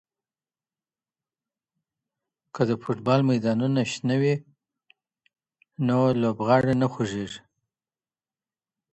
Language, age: Pashto, 50-59